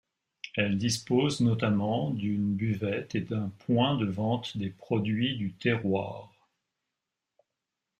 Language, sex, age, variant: French, male, 50-59, Français de métropole